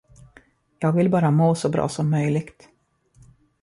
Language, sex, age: Swedish, male, 30-39